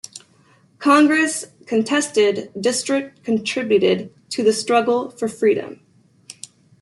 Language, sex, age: English, female, 30-39